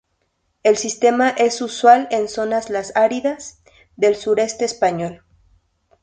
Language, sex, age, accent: Spanish, female, 19-29, México